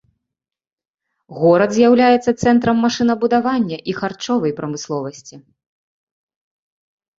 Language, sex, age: Belarusian, female, 30-39